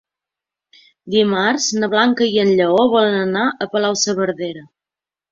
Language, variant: Catalan, Central